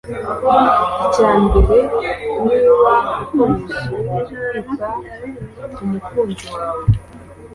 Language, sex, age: Kinyarwanda, female, 30-39